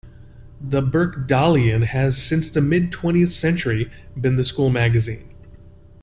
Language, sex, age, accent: English, male, 30-39, United States English